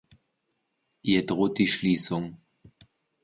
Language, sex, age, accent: German, male, 40-49, Deutschland Deutsch